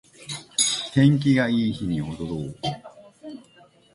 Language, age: Japanese, 60-69